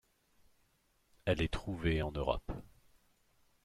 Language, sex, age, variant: French, male, 19-29, Français de métropole